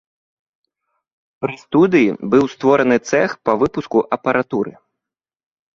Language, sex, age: Belarusian, male, 30-39